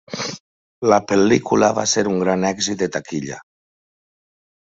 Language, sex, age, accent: Catalan, male, 50-59, valencià